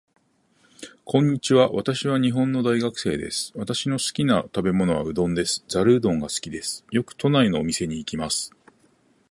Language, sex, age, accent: Japanese, male, 40-49, 標準語